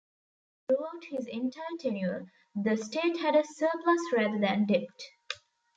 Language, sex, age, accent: English, female, 19-29, India and South Asia (India, Pakistan, Sri Lanka)